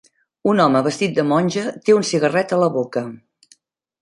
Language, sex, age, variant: Catalan, female, 50-59, Central